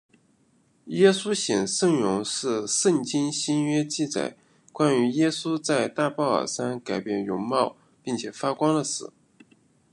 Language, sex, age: Chinese, male, 30-39